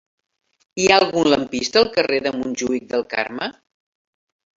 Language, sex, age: Catalan, female, 70-79